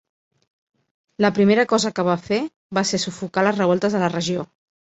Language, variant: Catalan, Central